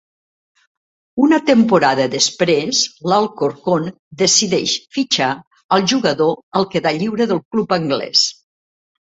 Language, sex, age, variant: Catalan, female, 60-69, Central